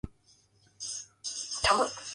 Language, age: English, 19-29